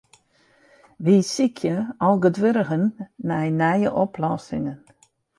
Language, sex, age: Western Frisian, female, 60-69